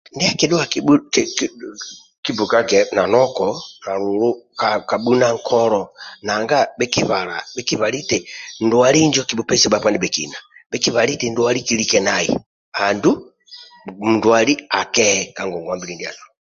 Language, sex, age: Amba (Uganda), male, 70-79